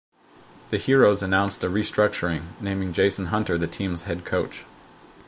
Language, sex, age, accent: English, male, 30-39, United States English